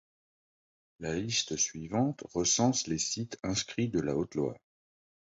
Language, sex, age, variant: French, male, 50-59, Français de métropole